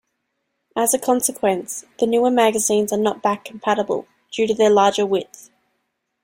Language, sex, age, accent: English, female, 19-29, Australian English